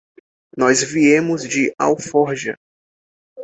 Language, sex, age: Portuguese, male, 19-29